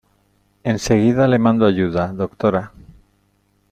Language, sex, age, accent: Spanish, male, 60-69, España: Centro-Sur peninsular (Madrid, Toledo, Castilla-La Mancha)